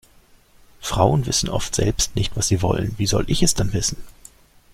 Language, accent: German, Deutschland Deutsch